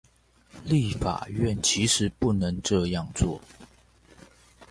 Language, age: Chinese, 30-39